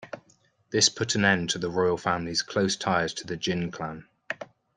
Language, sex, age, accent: English, male, 30-39, England English